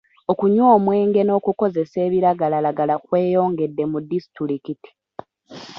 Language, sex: Ganda, female